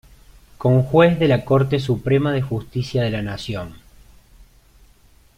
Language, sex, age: Spanish, male, 30-39